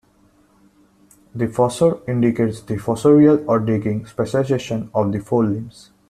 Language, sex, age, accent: English, male, 19-29, India and South Asia (India, Pakistan, Sri Lanka)